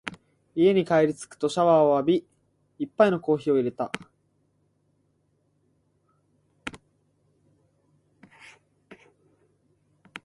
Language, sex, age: Japanese, male, 19-29